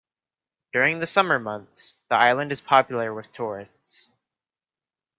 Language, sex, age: English, male, under 19